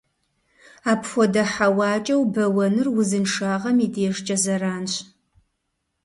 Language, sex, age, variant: Kabardian, female, 40-49, Адыгэбзэ (Къэбэрдей, Кирил, Урысей)